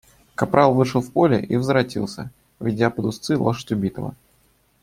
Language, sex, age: Russian, male, 19-29